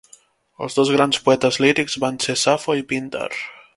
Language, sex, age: Catalan, male, 19-29